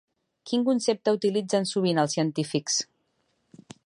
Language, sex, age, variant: Catalan, female, 19-29, Central